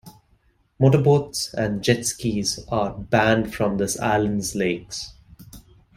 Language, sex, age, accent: English, male, 30-39, India and South Asia (India, Pakistan, Sri Lanka)